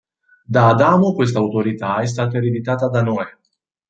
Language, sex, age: Italian, male, 30-39